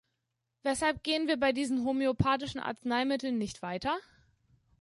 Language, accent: German, Deutschland Deutsch